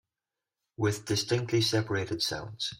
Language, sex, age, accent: English, male, 50-59, Irish English